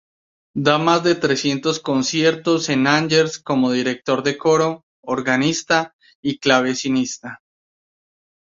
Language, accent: Spanish, Andino-Pacífico: Colombia, Perú, Ecuador, oeste de Bolivia y Venezuela andina